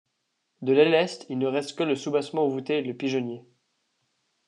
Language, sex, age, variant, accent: French, male, under 19, Français d'Europe, Français de Suisse